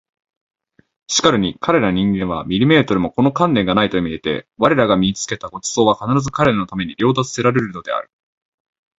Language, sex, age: Japanese, male, 19-29